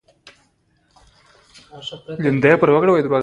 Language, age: Pashto, under 19